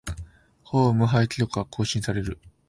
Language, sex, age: Japanese, male, 19-29